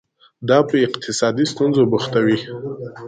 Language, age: Pashto, 19-29